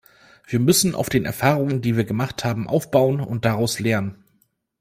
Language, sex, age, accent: German, male, 30-39, Deutschland Deutsch